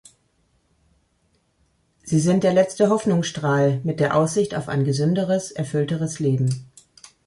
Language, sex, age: German, female, 40-49